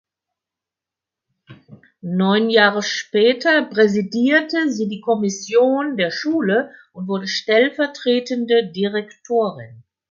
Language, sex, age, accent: German, female, 60-69, Deutschland Deutsch